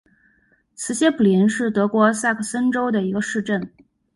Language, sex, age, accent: Chinese, female, 30-39, 出生地：北京市